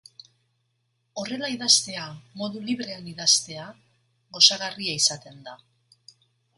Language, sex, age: Basque, female, 60-69